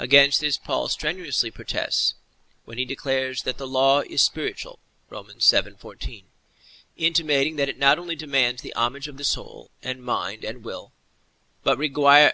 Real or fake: real